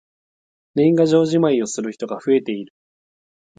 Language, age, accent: Japanese, 19-29, 関西弁